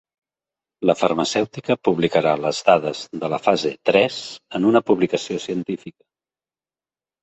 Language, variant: Catalan, Central